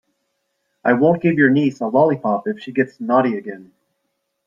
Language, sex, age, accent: English, male, 40-49, United States English